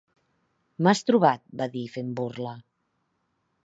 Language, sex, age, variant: Catalan, female, 40-49, Central